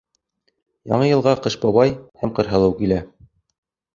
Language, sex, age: Bashkir, male, 30-39